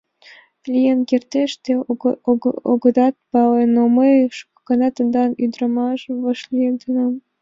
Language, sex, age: Mari, female, under 19